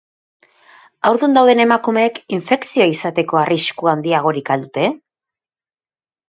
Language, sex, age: Basque, female, 40-49